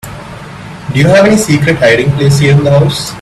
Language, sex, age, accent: English, male, 19-29, India and South Asia (India, Pakistan, Sri Lanka)